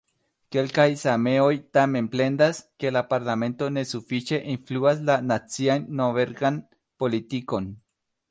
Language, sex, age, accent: Esperanto, male, 19-29, Internacia